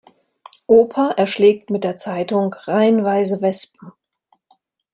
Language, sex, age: German, female, 50-59